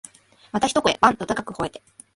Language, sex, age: Japanese, female, 19-29